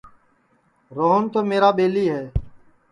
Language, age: Sansi, 50-59